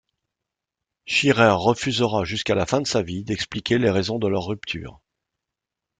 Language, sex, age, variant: French, male, 60-69, Français de métropole